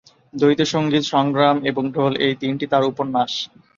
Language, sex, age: Bengali, male, 19-29